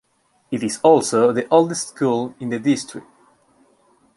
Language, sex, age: English, male, 19-29